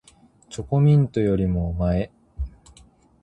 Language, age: Japanese, 19-29